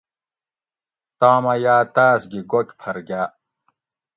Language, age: Gawri, 40-49